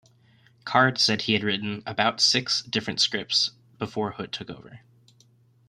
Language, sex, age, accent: English, male, 19-29, United States English